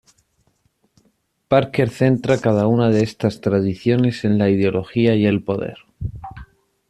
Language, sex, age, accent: Spanish, male, 19-29, España: Sur peninsular (Andalucia, Extremadura, Murcia)